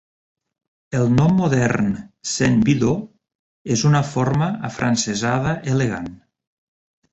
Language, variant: Catalan, Nord-Occidental